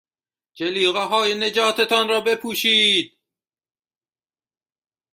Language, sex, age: Persian, male, 30-39